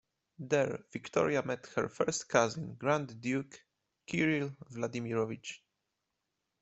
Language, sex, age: English, male, 19-29